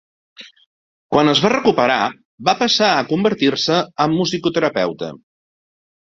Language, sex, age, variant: Catalan, male, 50-59, Central